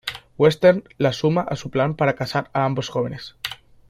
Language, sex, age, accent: Spanish, male, 19-29, España: Sur peninsular (Andalucia, Extremadura, Murcia)